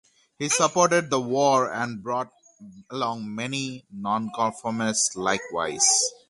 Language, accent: English, India and South Asia (India, Pakistan, Sri Lanka)